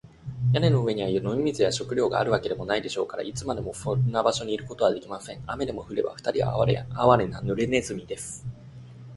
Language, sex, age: Japanese, male, under 19